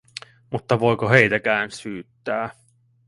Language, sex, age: Finnish, male, 30-39